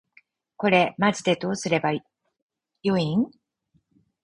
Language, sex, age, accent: Japanese, female, 40-49, 標準語